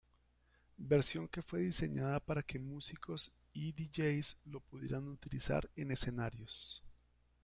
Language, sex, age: Spanish, male, 50-59